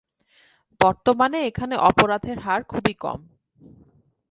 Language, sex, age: Bengali, female, 19-29